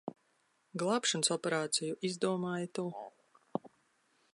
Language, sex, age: Latvian, female, 30-39